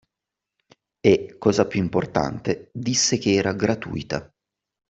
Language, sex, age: Italian, male, 30-39